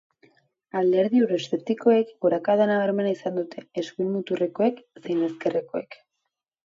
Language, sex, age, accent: Basque, female, under 19, Erdialdekoa edo Nafarra (Gipuzkoa, Nafarroa)